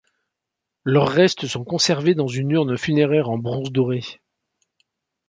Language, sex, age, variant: French, male, 60-69, Français de métropole